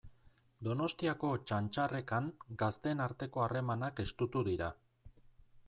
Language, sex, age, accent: Basque, male, 40-49, Erdialdekoa edo Nafarra (Gipuzkoa, Nafarroa)